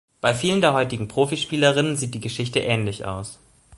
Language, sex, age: German, male, 19-29